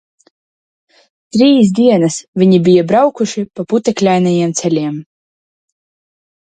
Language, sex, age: Latvian, female, under 19